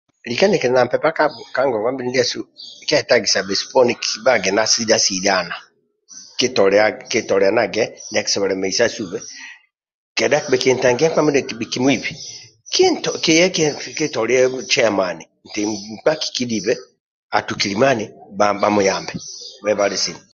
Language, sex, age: Amba (Uganda), male, 70-79